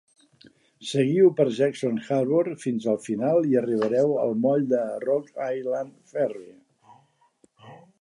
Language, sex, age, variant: Catalan, male, 60-69, Central